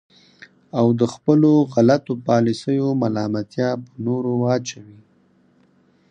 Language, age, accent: Pashto, 19-29, معیاري پښتو